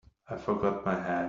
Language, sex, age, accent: English, male, 30-39, United States English